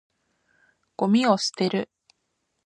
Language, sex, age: Japanese, female, 19-29